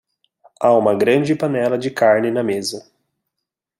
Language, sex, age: Portuguese, male, 19-29